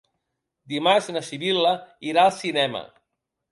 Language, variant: Catalan, Central